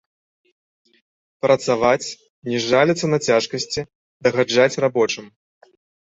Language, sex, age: Belarusian, male, 30-39